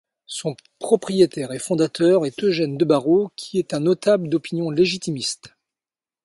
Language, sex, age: French, male, 50-59